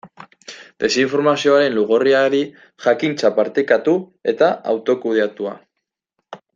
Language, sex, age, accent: Basque, male, 19-29, Mendebalekoa (Araba, Bizkaia, Gipuzkoako mendebaleko herri batzuk)